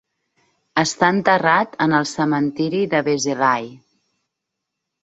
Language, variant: Catalan, Nord-Occidental